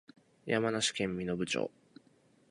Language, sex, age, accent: Japanese, male, 19-29, 東京